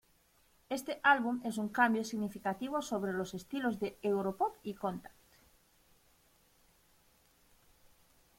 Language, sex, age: Spanish, female, 30-39